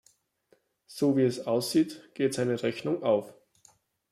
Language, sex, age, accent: German, male, 19-29, Österreichisches Deutsch